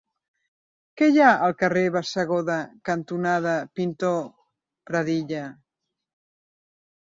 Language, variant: Catalan, Central